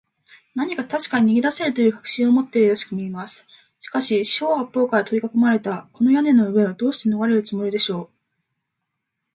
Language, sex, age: Japanese, female, 19-29